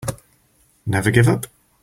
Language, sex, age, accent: English, male, 40-49, England English